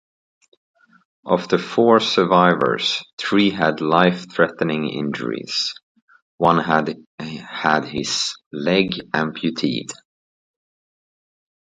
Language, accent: English, England English